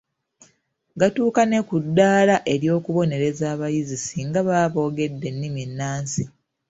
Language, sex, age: Ganda, female, 30-39